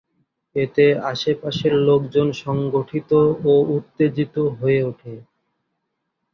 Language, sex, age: Bengali, male, 19-29